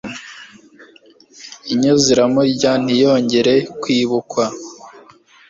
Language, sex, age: Kinyarwanda, male, under 19